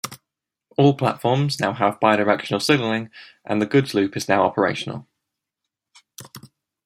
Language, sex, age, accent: English, male, 19-29, England English